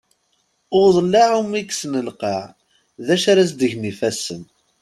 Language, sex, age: Kabyle, male, 30-39